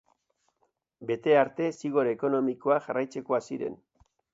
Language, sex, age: Basque, male, 60-69